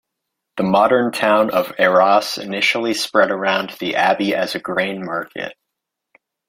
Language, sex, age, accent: English, male, 19-29, United States English